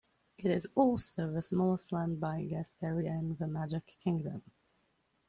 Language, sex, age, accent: English, male, under 19, Australian English